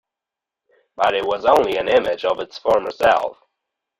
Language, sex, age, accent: English, male, 19-29, United States English